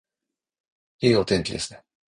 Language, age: Japanese, 30-39